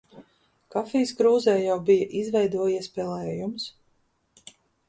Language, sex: Latvian, female